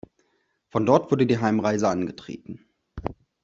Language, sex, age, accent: German, male, 19-29, Deutschland Deutsch